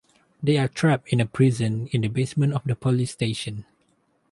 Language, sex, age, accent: English, male, 19-29, Malaysian English